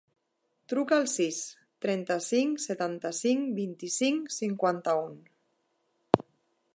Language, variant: Catalan, Nord-Occidental